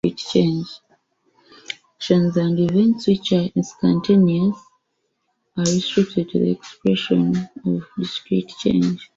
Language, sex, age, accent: English, female, 30-39, England English